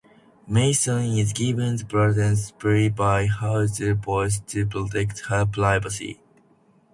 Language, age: English, under 19